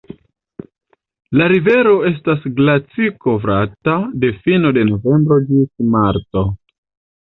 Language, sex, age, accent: Esperanto, male, 19-29, Internacia